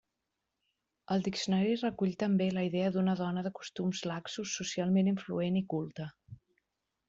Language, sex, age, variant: Catalan, female, 40-49, Central